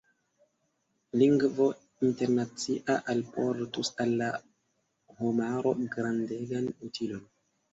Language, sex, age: Esperanto, male, 19-29